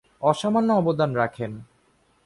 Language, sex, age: Bengali, male, 19-29